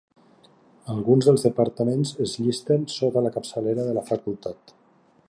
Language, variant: Catalan, Nord-Occidental